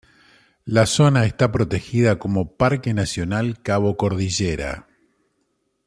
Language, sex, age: Spanish, male, 50-59